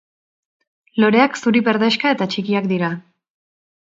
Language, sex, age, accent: Basque, female, 30-39, Erdialdekoa edo Nafarra (Gipuzkoa, Nafarroa)